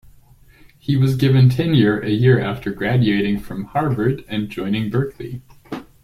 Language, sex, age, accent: English, male, 40-49, United States English